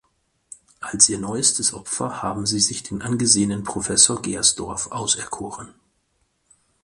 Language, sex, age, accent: German, male, 40-49, Deutschland Deutsch